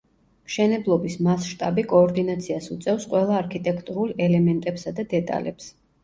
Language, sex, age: Georgian, female, 30-39